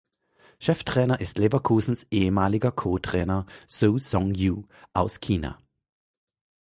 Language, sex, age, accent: German, male, 40-49, Deutschland Deutsch